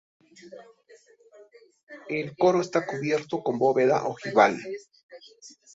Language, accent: Spanish, Andino-Pacífico: Colombia, Perú, Ecuador, oeste de Bolivia y Venezuela andina